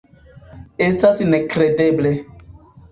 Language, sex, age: Esperanto, male, 19-29